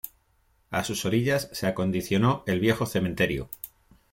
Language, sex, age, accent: Spanish, male, 50-59, España: Centro-Sur peninsular (Madrid, Toledo, Castilla-La Mancha)